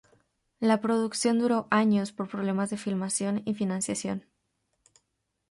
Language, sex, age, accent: Spanish, female, under 19, América central